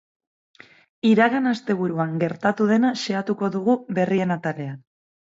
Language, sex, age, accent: Basque, female, 30-39, Mendebalekoa (Araba, Bizkaia, Gipuzkoako mendebaleko herri batzuk)